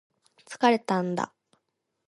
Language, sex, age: Japanese, female, 19-29